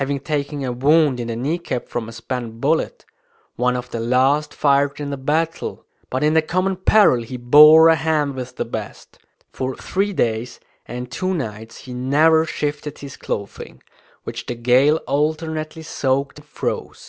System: none